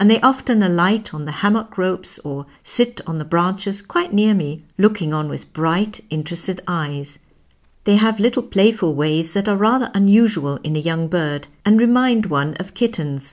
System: none